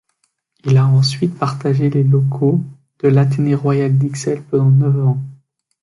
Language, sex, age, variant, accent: French, male, 19-29, Français d'Europe, Français de Belgique